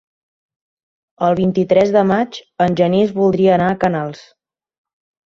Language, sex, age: Catalan, female, 19-29